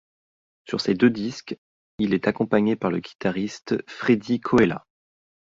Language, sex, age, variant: French, male, 30-39, Français de métropole